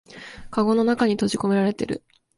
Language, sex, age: Japanese, female, 19-29